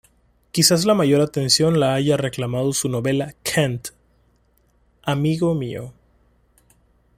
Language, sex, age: Spanish, male, 30-39